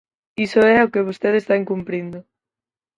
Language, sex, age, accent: Galician, female, under 19, Central (gheada); Normativo (estándar)